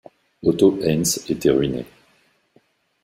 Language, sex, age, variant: French, male, 50-59, Français de métropole